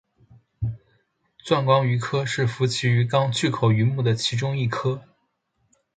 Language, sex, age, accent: Chinese, male, under 19, 出生地：湖北省